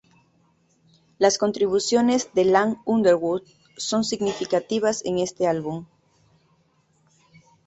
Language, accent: Spanish, Andino-Pacífico: Colombia, Perú, Ecuador, oeste de Bolivia y Venezuela andina